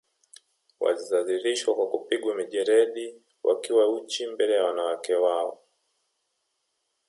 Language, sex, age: Swahili, male, 30-39